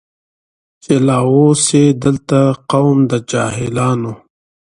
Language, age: Pashto, 30-39